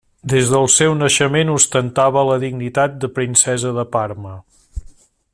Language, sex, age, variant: Catalan, male, 50-59, Central